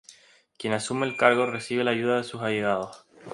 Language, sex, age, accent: Spanish, male, 19-29, España: Islas Canarias